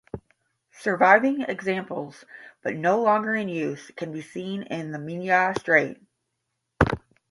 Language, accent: English, United States English